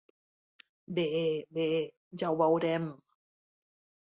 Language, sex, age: Catalan, female, 60-69